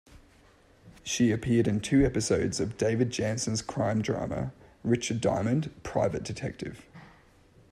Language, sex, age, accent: English, male, 19-29, Australian English